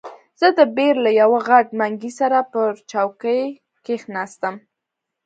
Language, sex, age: Pashto, female, 19-29